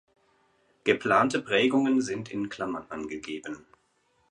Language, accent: German, Deutschland Deutsch